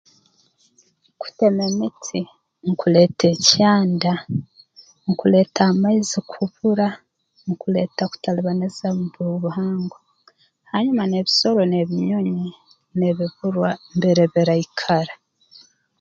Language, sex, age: Tooro, female, 40-49